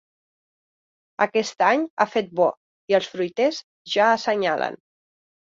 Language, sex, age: Catalan, female, 30-39